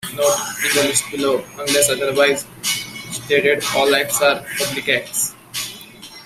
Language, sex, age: English, male, 19-29